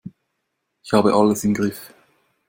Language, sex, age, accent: German, male, 19-29, Schweizerdeutsch